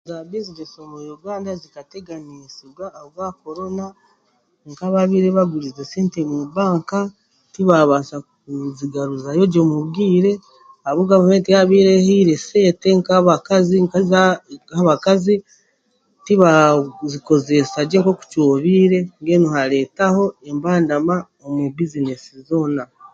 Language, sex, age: Chiga, female, 40-49